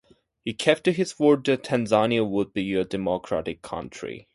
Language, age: English, 19-29